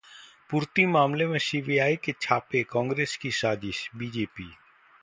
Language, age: Hindi, 40-49